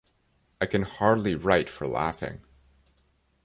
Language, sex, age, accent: English, male, 19-29, Canadian English